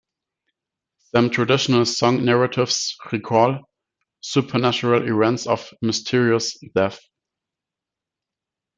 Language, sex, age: English, male, 19-29